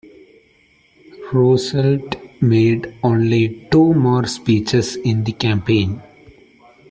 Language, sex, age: English, male, under 19